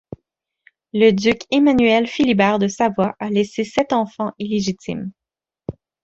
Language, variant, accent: French, Français d'Amérique du Nord, Français du Canada